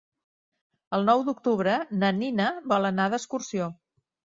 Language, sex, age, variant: Catalan, female, 60-69, Central